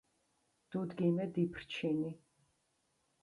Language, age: Mingrelian, 40-49